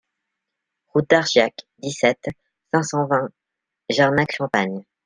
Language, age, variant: French, 19-29, Français de métropole